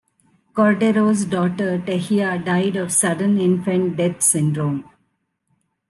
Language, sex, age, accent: English, female, 50-59, India and South Asia (India, Pakistan, Sri Lanka)